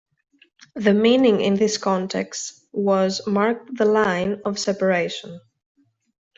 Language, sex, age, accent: English, female, 19-29, United States English